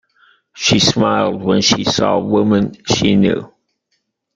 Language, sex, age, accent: English, male, 60-69, United States English